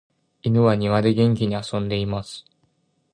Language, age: Japanese, 19-29